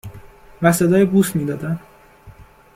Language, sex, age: Persian, male, under 19